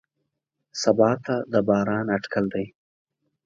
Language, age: Pashto, 19-29